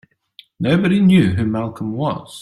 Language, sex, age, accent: English, male, 30-39, Australian English